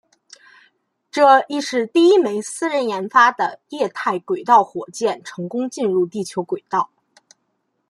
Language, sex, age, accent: Chinese, female, 19-29, 出生地：河北省